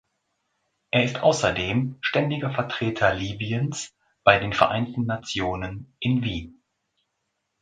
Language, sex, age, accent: German, male, 40-49, Deutschland Deutsch